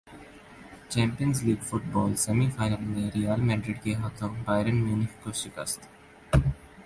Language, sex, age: Urdu, male, 19-29